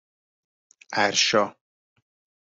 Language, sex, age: Persian, male, 30-39